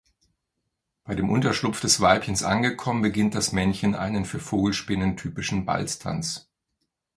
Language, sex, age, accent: German, male, 50-59, Deutschland Deutsch